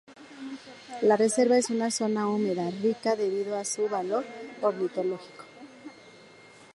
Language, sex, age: Spanish, female, 50-59